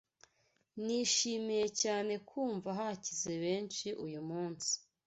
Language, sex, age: Kinyarwanda, female, 19-29